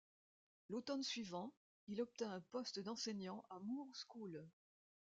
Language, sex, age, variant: French, female, 70-79, Français de métropole